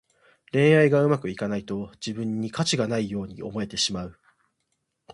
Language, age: Japanese, 19-29